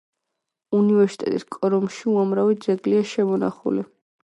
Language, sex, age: Georgian, female, 19-29